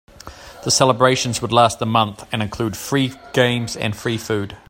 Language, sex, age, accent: English, male, 50-59, New Zealand English